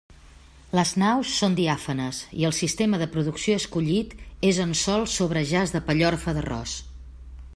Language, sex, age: Catalan, female, 50-59